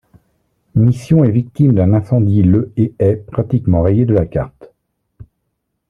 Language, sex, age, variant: French, male, 40-49, Français de métropole